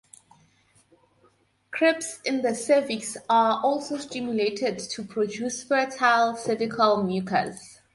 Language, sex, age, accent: English, female, 30-39, Southern African (South Africa, Zimbabwe, Namibia)